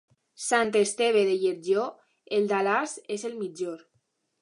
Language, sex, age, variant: Catalan, female, under 19, Alacantí